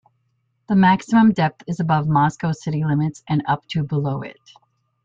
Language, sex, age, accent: English, female, 60-69, United States English